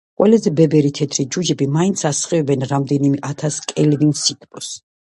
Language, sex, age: Georgian, female, 50-59